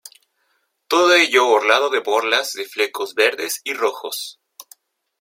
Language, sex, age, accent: Spanish, male, 19-29, México